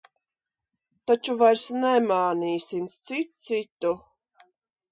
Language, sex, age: Latvian, female, 30-39